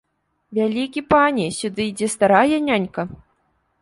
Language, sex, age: Belarusian, female, 19-29